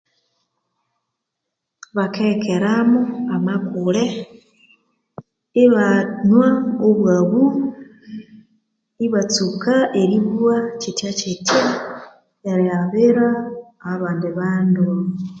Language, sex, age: Konzo, female, 30-39